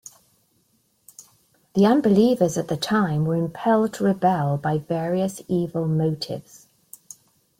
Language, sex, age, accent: English, female, 50-59, England English